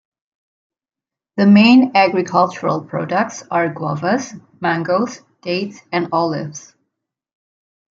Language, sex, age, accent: English, female, 19-29, United States English